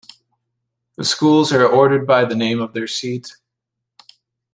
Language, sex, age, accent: English, male, 19-29, United States English